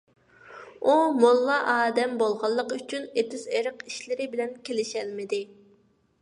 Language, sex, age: Uyghur, female, 19-29